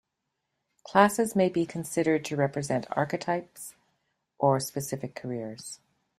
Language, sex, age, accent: English, female, 60-69, Canadian English